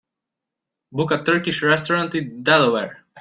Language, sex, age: English, male, 19-29